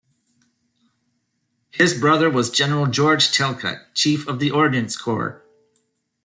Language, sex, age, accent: English, male, 50-59, United States English